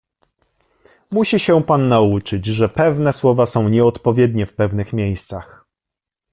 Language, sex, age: Polish, male, 19-29